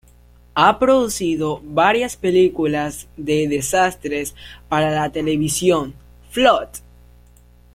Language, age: Spanish, under 19